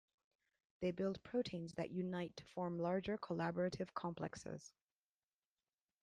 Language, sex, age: English, female, 40-49